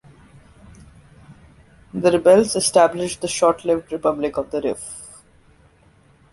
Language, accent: English, India and South Asia (India, Pakistan, Sri Lanka)